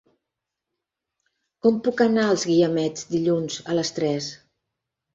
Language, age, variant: Catalan, 50-59, Central